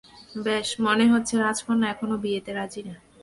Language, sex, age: Bengali, female, 19-29